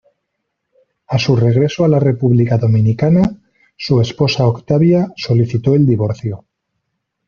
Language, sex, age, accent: Spanish, male, 30-39, España: Norte peninsular (Asturias, Castilla y León, Cantabria, País Vasco, Navarra, Aragón, La Rioja, Guadalajara, Cuenca)